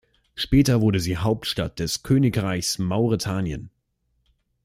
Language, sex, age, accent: German, male, under 19, Deutschland Deutsch